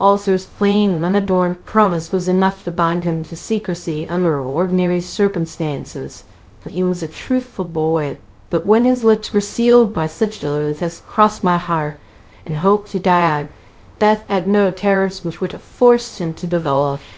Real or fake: fake